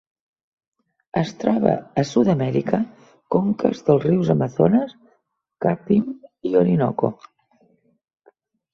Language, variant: Catalan, Central